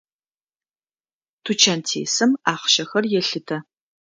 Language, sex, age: Adyghe, female, 30-39